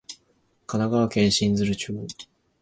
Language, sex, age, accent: Japanese, male, 19-29, 標準語